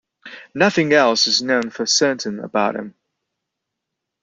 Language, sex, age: English, male, 30-39